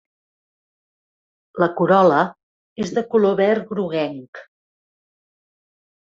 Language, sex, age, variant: Catalan, female, 50-59, Central